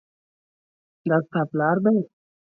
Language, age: Pashto, 19-29